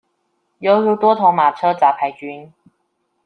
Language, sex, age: Chinese, female, 19-29